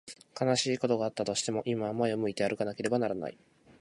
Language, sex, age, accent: Japanese, male, 19-29, 東京